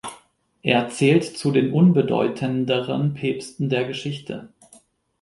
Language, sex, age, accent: German, male, 30-39, Deutschland Deutsch